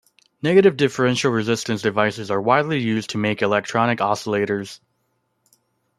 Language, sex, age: English, male, under 19